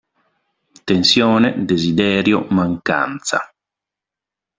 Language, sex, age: Italian, male, 40-49